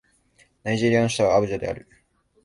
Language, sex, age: Japanese, male, 19-29